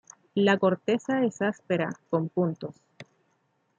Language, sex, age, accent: Spanish, female, 30-39, Chileno: Chile, Cuyo